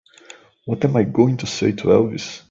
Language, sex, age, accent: English, male, 40-49, United States English